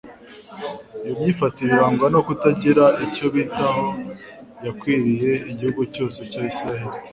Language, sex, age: Kinyarwanda, male, 19-29